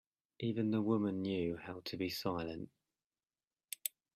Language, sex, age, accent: English, male, 30-39, England English